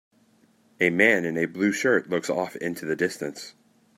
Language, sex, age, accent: English, male, 30-39, United States English